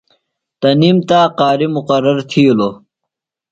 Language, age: Phalura, under 19